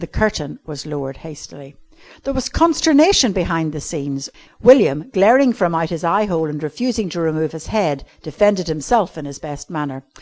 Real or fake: real